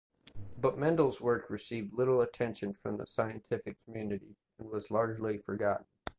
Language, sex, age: English, male, 30-39